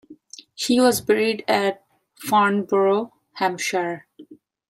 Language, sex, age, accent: English, female, 30-39, India and South Asia (India, Pakistan, Sri Lanka)